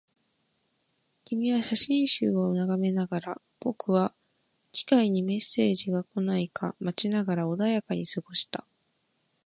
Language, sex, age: Japanese, female, 19-29